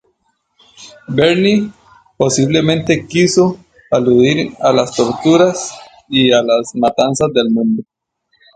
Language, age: Spanish, 19-29